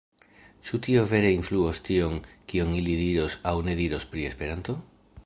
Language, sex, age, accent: Esperanto, male, 40-49, Internacia